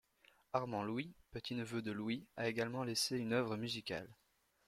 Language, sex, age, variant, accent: French, male, under 19, Français d'Europe, Français de Belgique